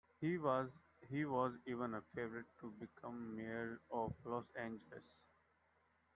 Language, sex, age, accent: English, male, 30-39, India and South Asia (India, Pakistan, Sri Lanka)